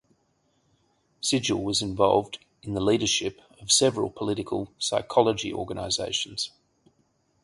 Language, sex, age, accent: English, male, 40-49, Australian English